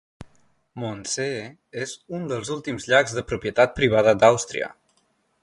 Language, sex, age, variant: Catalan, male, 19-29, Central